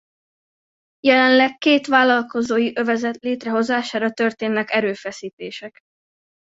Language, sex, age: Hungarian, female, under 19